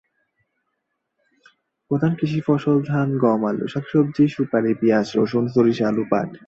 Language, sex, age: Bengali, male, 19-29